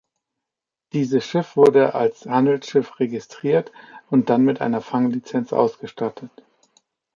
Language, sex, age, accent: German, male, 40-49, Deutschland Deutsch